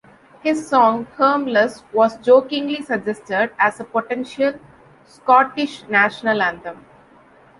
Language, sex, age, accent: English, female, 40-49, India and South Asia (India, Pakistan, Sri Lanka)